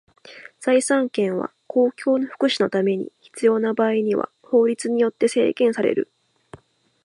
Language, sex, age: Japanese, female, 19-29